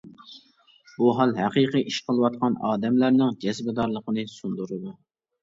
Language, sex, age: Uyghur, male, 19-29